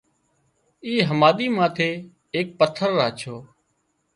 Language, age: Wadiyara Koli, 30-39